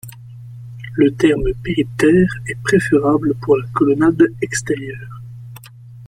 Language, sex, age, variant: French, male, 19-29, Français de métropole